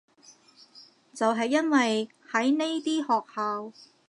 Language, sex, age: Cantonese, female, 40-49